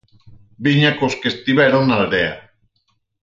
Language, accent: Galician, Atlántico (seseo e gheada)